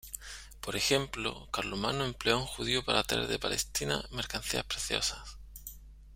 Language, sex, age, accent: Spanish, male, 40-49, España: Sur peninsular (Andalucia, Extremadura, Murcia)